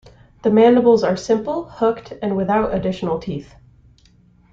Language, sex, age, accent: English, female, 19-29, United States English